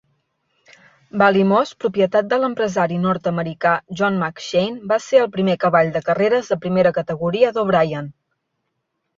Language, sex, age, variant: Catalan, female, 19-29, Central